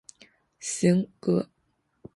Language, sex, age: Chinese, female, 19-29